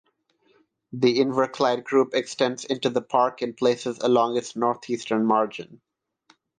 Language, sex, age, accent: English, male, 19-29, India and South Asia (India, Pakistan, Sri Lanka)